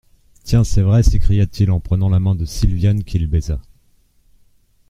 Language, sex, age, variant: French, male, 40-49, Français de métropole